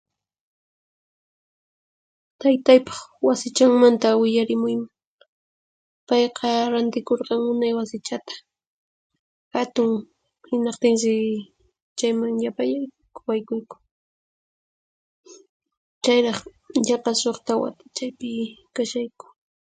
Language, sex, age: Puno Quechua, female, 19-29